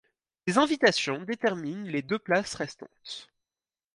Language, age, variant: French, 19-29, Français de métropole